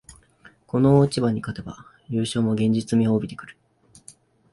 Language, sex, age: Japanese, male, 19-29